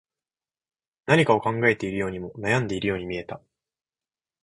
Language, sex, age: Japanese, male, 19-29